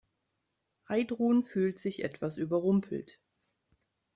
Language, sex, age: German, female, 30-39